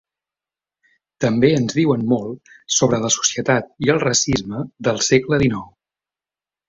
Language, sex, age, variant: Catalan, male, 30-39, Central